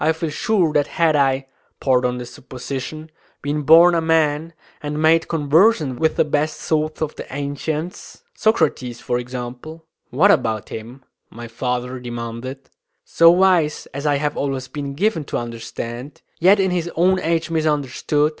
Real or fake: real